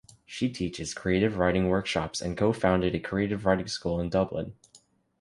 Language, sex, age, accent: English, male, 19-29, United States English